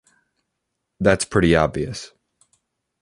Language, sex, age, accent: English, male, 19-29, United States English